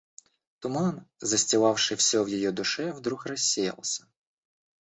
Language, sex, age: Russian, male, 19-29